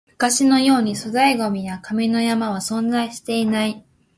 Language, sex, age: Japanese, female, under 19